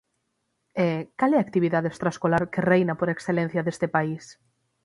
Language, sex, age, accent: Galician, female, 19-29, Atlántico (seseo e gheada); Normativo (estándar)